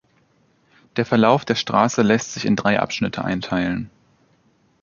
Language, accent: German, Deutschland Deutsch